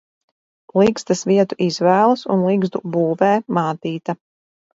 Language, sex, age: Latvian, female, 40-49